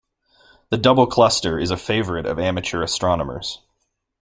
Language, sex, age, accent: English, male, 19-29, United States English